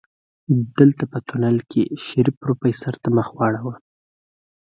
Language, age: Pashto, 19-29